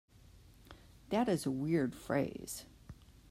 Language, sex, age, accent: English, female, 50-59, United States English